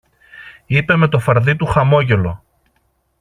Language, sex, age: Greek, male, 40-49